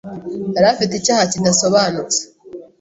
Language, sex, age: Kinyarwanda, female, 19-29